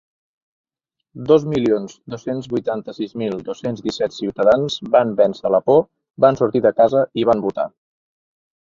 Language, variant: Catalan, Central